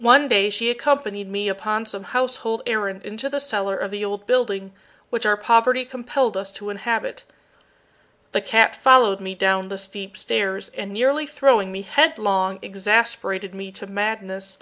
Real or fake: real